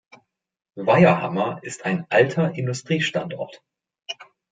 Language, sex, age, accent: German, male, 40-49, Deutschland Deutsch